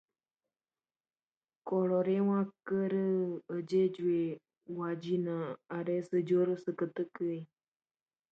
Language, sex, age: Spanish, female, 19-29